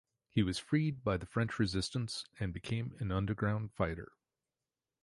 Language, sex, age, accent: English, male, 40-49, United States English